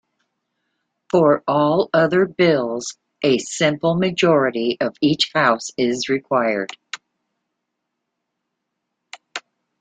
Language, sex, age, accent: English, female, 60-69, United States English